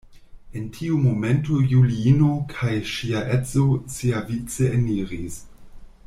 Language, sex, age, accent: Esperanto, male, 40-49, Internacia